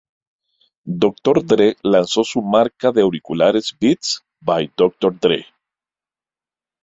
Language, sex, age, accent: Spanish, male, 40-49, América central